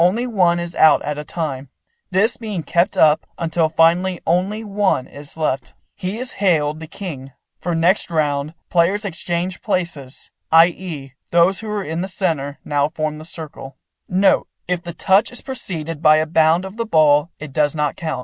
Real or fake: real